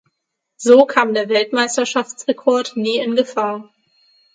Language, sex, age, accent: German, female, 19-29, Deutschland Deutsch; Hochdeutsch